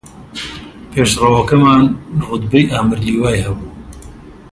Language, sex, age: Central Kurdish, male, 30-39